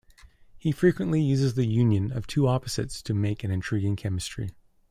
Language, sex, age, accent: English, male, 30-39, Canadian English